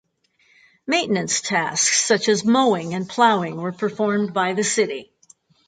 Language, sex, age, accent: English, female, 60-69, United States English